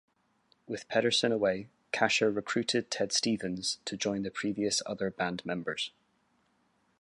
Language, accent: English, Scottish English